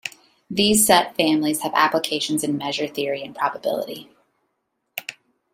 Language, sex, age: English, female, 19-29